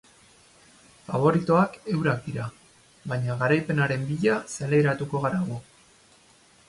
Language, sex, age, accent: Basque, male, 30-39, Mendebalekoa (Araba, Bizkaia, Gipuzkoako mendebaleko herri batzuk)